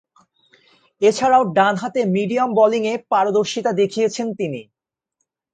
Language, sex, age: Bengali, male, 19-29